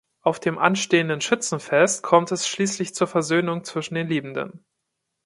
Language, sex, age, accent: German, male, 19-29, Deutschland Deutsch